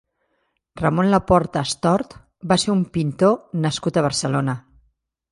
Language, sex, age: Catalan, female, 50-59